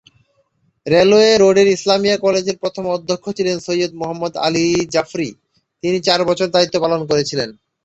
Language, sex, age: Bengali, male, 30-39